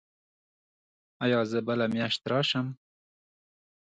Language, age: Pashto, 19-29